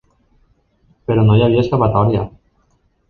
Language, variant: Catalan, Septentrional